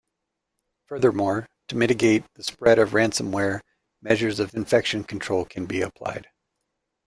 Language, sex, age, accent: English, male, 50-59, United States English